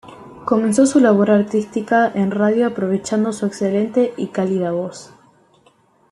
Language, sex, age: Spanish, female, 19-29